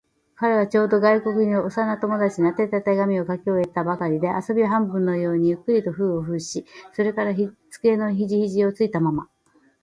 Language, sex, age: Japanese, female, 19-29